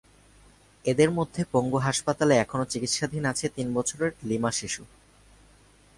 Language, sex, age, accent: Bengali, male, 19-29, শুদ্ধ